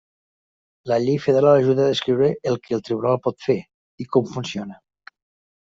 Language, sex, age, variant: Catalan, male, 50-59, Nord-Occidental